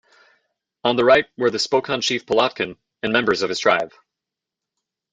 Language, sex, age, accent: English, male, 19-29, United States English